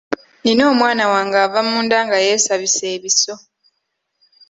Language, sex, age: Ganda, female, 19-29